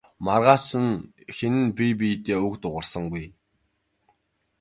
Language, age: Mongolian, 19-29